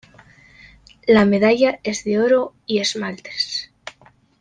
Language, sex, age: Spanish, female, 19-29